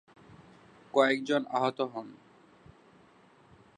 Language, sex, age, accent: Bengali, male, 30-39, Bangladeshi